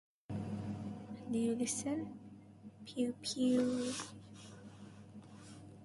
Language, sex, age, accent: English, female, 19-29, United States English